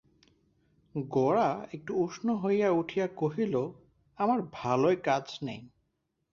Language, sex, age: Bengali, male, 19-29